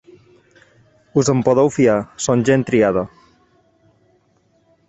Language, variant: Catalan, Balear